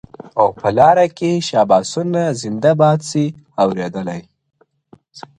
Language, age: Pashto, under 19